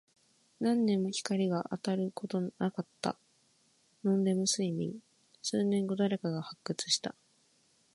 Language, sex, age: Japanese, female, 19-29